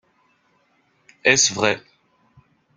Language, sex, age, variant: French, male, 19-29, Français de métropole